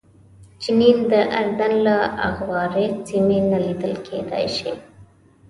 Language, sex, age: Pashto, female, 19-29